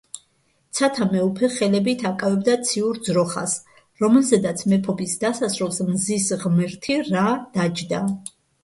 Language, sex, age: Georgian, female, 50-59